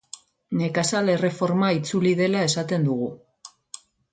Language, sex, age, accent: Basque, female, 50-59, Erdialdekoa edo Nafarra (Gipuzkoa, Nafarroa)